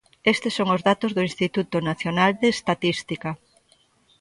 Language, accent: Galician, Atlántico (seseo e gheada)